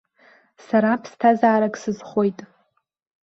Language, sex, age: Abkhazian, female, 19-29